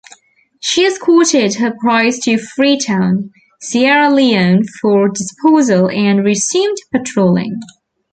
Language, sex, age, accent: English, female, 19-29, Australian English